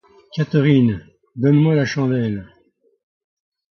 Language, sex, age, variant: French, male, 80-89, Français de métropole